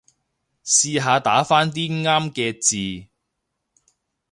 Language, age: Cantonese, 30-39